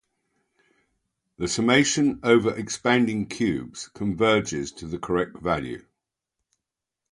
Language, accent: English, England English